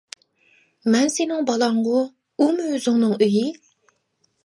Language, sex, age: Uyghur, female, 30-39